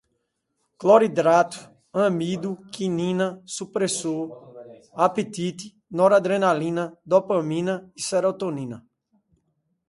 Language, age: Portuguese, 40-49